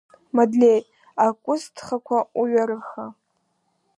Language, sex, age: Abkhazian, female, under 19